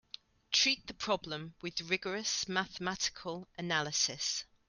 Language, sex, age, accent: English, female, 50-59, England English